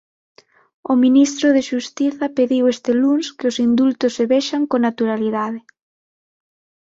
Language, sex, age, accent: Galician, female, 19-29, Atlántico (seseo e gheada); Normativo (estándar)